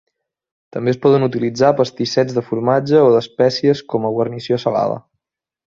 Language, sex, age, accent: Catalan, male, 19-29, Oriental